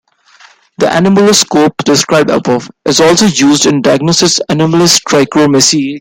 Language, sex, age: English, male, 19-29